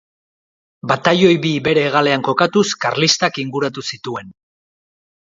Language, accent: Basque, Erdialdekoa edo Nafarra (Gipuzkoa, Nafarroa)